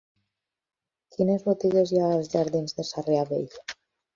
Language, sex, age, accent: Catalan, female, 30-39, valencià